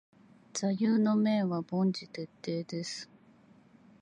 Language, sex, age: Japanese, female, 30-39